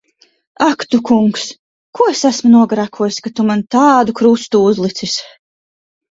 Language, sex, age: Latvian, female, 30-39